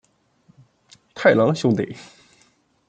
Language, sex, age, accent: Chinese, male, 30-39, 出生地：黑龙江省